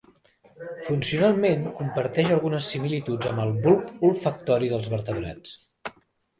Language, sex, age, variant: Catalan, male, 40-49, Central